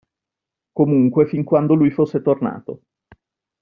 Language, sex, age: Italian, male, 50-59